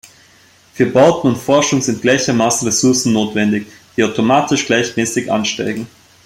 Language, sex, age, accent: German, male, 19-29, Österreichisches Deutsch